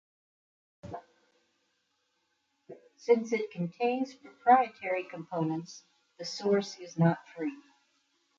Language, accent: English, United States English